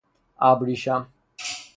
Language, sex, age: Persian, male, 19-29